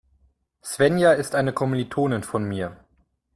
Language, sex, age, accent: German, male, 30-39, Deutschland Deutsch